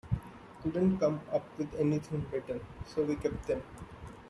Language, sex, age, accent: English, male, 19-29, India and South Asia (India, Pakistan, Sri Lanka)